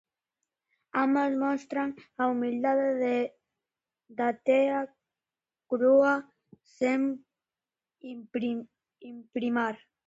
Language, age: Galician, under 19